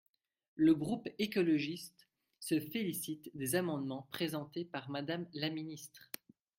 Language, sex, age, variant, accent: French, male, 19-29, Français d'Europe, Français de Belgique